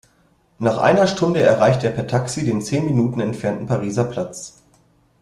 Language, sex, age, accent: German, male, 30-39, Deutschland Deutsch